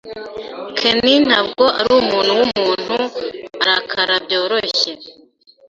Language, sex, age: Kinyarwanda, female, 19-29